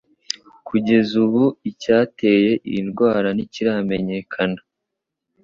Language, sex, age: Kinyarwanda, male, under 19